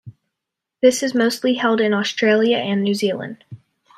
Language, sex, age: English, female, under 19